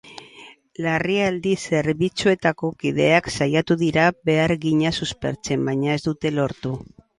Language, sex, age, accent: Basque, female, 60-69, Erdialdekoa edo Nafarra (Gipuzkoa, Nafarroa)